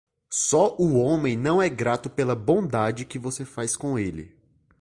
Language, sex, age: Portuguese, male, 19-29